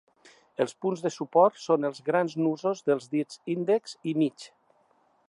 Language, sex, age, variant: Catalan, male, 60-69, Central